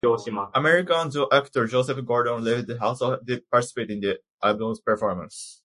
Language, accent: English, United States English